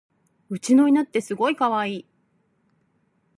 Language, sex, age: Japanese, female, 40-49